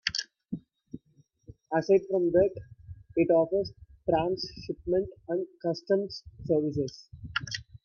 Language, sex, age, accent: English, male, 19-29, India and South Asia (India, Pakistan, Sri Lanka)